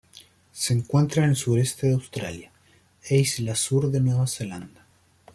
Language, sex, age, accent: Spanish, male, 30-39, Chileno: Chile, Cuyo